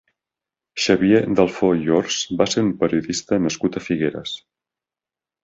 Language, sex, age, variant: Catalan, male, 30-39, Nord-Occidental